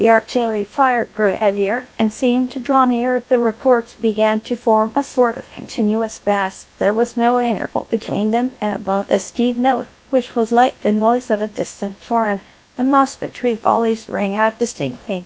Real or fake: fake